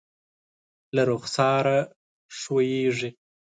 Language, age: Pashto, 19-29